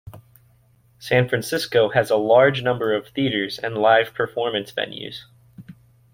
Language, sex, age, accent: English, male, 19-29, United States English